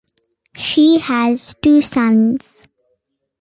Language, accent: English, England English